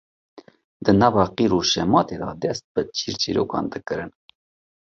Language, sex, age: Kurdish, male, 40-49